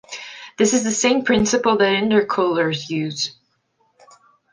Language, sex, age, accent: English, female, 19-29, United States English